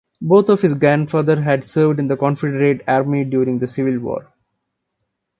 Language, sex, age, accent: English, male, 19-29, India and South Asia (India, Pakistan, Sri Lanka)